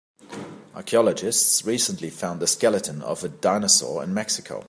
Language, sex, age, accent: English, male, 40-49, England English